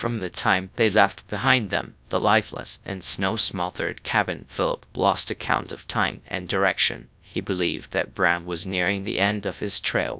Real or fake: fake